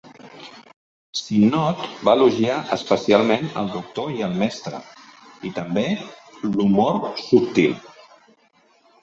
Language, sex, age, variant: Catalan, male, 50-59, Central